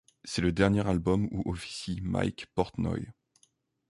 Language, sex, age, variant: French, male, 19-29, Français de métropole